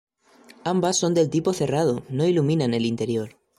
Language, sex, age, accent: Spanish, male, 19-29, España: Centro-Sur peninsular (Madrid, Toledo, Castilla-La Mancha)